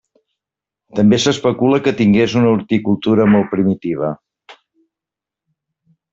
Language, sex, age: Catalan, male, 50-59